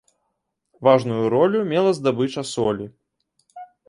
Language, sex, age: Belarusian, male, 19-29